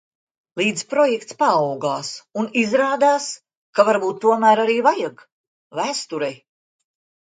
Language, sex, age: Latvian, female, 60-69